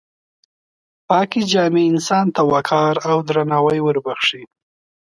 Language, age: Pashto, 19-29